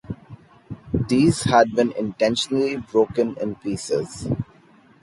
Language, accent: English, India and South Asia (India, Pakistan, Sri Lanka)